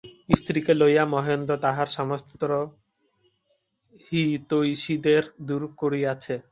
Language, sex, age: Bengali, male, 19-29